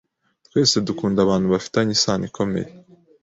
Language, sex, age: Kinyarwanda, male, 30-39